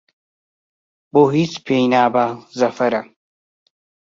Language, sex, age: Central Kurdish, male, 19-29